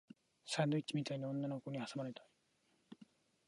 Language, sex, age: Japanese, male, 19-29